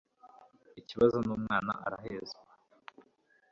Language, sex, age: Kinyarwanda, male, 19-29